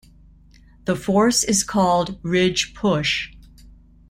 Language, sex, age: English, female, 60-69